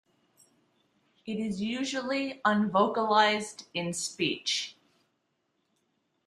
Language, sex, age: English, female, 40-49